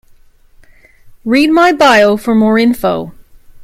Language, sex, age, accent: English, female, 50-59, United States English